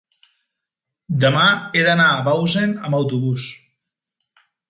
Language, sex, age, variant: Catalan, male, 50-59, Central